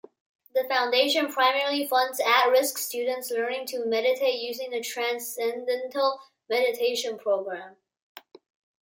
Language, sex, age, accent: English, male, under 19, United States English